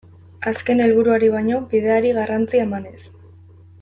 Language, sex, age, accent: Basque, female, 19-29, Erdialdekoa edo Nafarra (Gipuzkoa, Nafarroa)